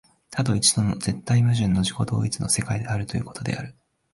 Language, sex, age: Japanese, male, 19-29